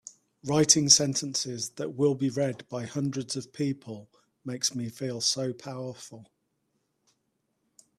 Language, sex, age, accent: English, male, 40-49, England English